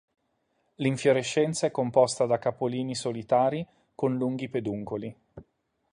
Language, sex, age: Italian, male, 30-39